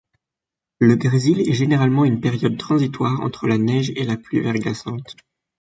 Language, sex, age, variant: French, male, 19-29, Français de métropole